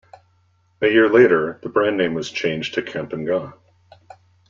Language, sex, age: English, male, 40-49